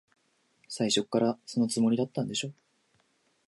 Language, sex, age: Japanese, male, 19-29